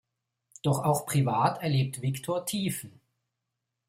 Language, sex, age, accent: German, male, 30-39, Deutschland Deutsch